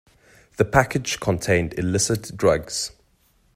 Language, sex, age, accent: English, male, 30-39, Southern African (South Africa, Zimbabwe, Namibia)